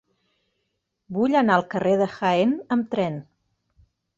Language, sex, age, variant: Catalan, female, 40-49, Central